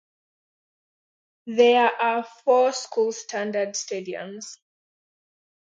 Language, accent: English, Ugandan english